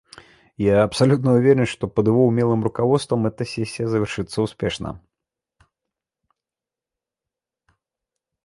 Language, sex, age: Russian, male, 30-39